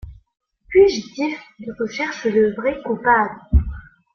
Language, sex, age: French, female, 19-29